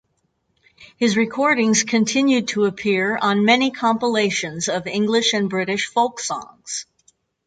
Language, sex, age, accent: English, female, 60-69, United States English